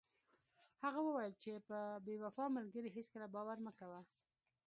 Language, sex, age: Pashto, female, 19-29